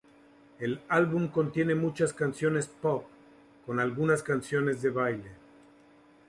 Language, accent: Spanish, México